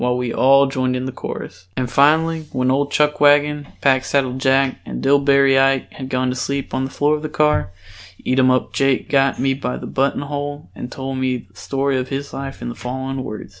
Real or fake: real